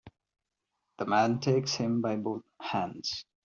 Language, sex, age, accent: English, male, 19-29, India and South Asia (India, Pakistan, Sri Lanka)